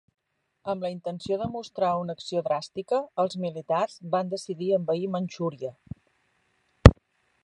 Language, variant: Catalan, Central